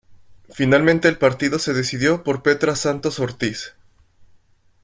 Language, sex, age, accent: Spanish, male, 19-29, México